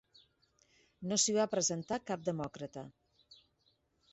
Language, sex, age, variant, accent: Catalan, female, 50-59, Central, central